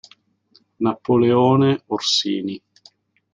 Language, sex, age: Italian, male, 40-49